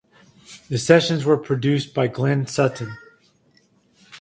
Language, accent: English, United States English